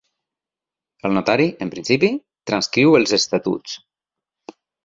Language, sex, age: Catalan, male, 40-49